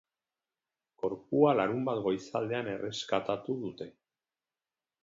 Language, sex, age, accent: Basque, male, 40-49, Erdialdekoa edo Nafarra (Gipuzkoa, Nafarroa)